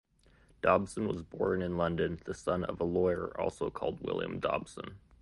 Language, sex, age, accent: English, male, 19-29, United States English